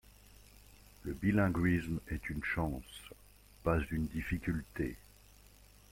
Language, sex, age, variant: French, male, 50-59, Français de métropole